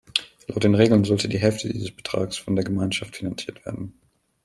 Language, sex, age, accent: German, male, 19-29, Deutschland Deutsch